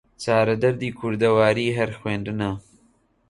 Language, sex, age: Central Kurdish, male, 19-29